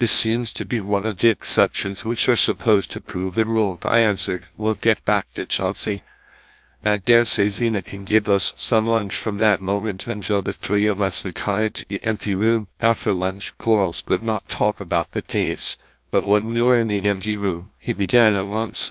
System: TTS, GlowTTS